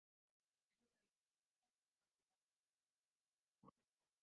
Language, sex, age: Spanish, female, 19-29